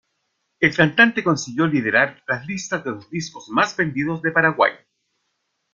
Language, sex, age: Spanish, male, 50-59